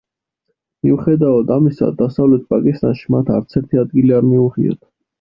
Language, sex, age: Georgian, male, 19-29